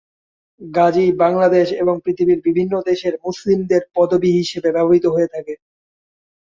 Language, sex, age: Bengali, male, 19-29